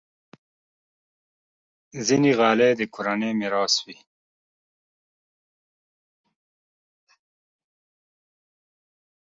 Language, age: Pashto, 30-39